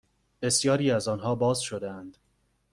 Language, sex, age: Persian, male, 19-29